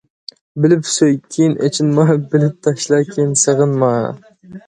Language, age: Uyghur, 19-29